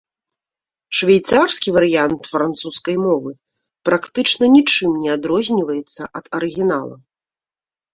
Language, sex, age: Belarusian, female, 30-39